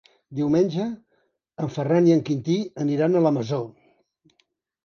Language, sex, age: Catalan, male, 70-79